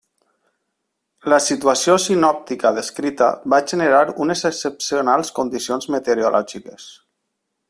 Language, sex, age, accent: Catalan, male, 30-39, valencià